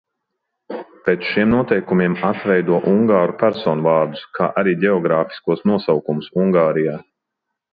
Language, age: Latvian, 30-39